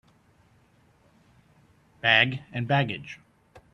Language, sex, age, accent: English, male, 50-59, United States English